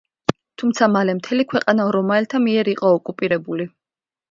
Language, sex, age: Georgian, female, 30-39